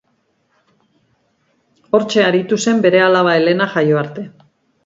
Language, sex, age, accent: Basque, female, 50-59, Mendebalekoa (Araba, Bizkaia, Gipuzkoako mendebaleko herri batzuk)